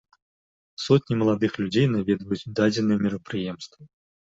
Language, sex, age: Belarusian, male, 30-39